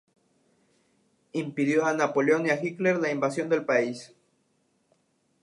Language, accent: Spanish, México